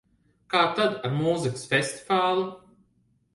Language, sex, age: Latvian, male, 30-39